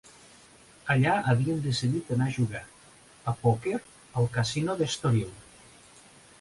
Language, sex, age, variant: Catalan, male, 40-49, Balear